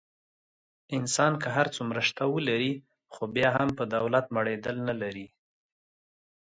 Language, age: Pashto, 30-39